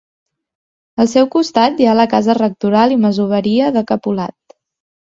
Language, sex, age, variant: Catalan, female, 19-29, Central